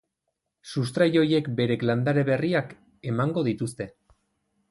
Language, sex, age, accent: Basque, male, 30-39, Erdialdekoa edo Nafarra (Gipuzkoa, Nafarroa)